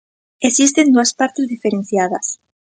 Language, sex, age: Galician, female, 19-29